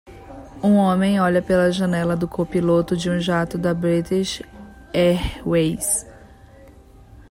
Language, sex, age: Portuguese, female, 30-39